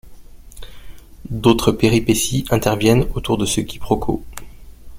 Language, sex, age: French, male, 50-59